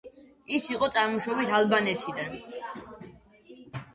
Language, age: Georgian, 19-29